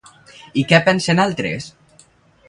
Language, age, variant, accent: Catalan, under 19, Valencià septentrional, valencià